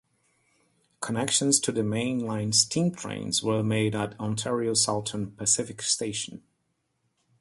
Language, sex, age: English, male, 30-39